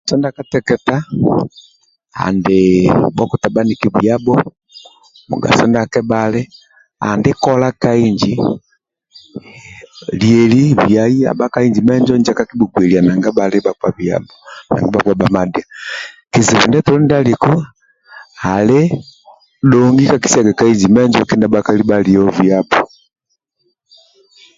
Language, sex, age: Amba (Uganda), male, 40-49